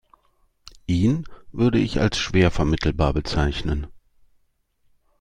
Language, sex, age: German, male, 50-59